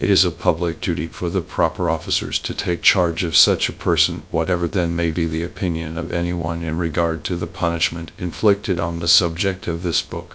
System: TTS, GradTTS